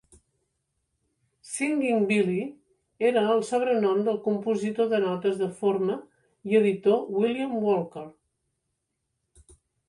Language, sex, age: Catalan, female, 70-79